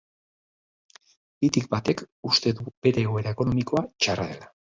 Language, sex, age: Basque, male, 40-49